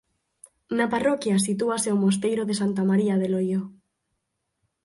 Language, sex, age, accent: Galician, female, 19-29, Normativo (estándar)